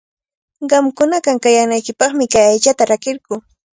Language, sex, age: Cajatambo North Lima Quechua, female, 30-39